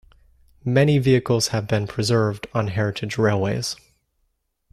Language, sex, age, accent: English, male, 19-29, United States English